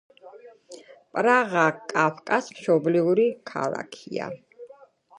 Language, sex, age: Georgian, female, 19-29